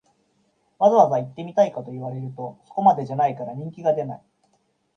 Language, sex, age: Japanese, male, 30-39